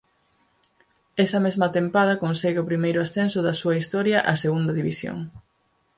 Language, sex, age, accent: Galician, female, 19-29, Normativo (estándar)